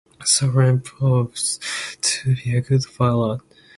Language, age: English, under 19